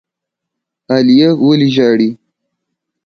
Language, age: Pashto, 19-29